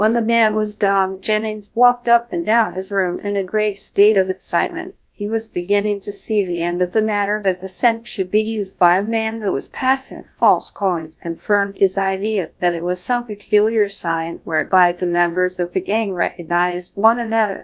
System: TTS, GlowTTS